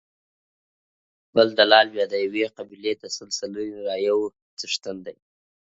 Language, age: Pashto, under 19